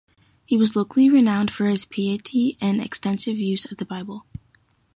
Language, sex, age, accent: English, female, 19-29, United States English